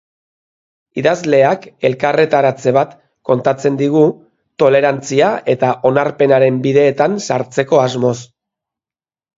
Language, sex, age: Basque, male, 50-59